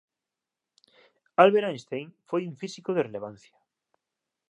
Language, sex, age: Galician, male, 30-39